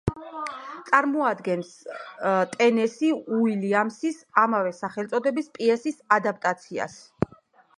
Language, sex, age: Georgian, female, 30-39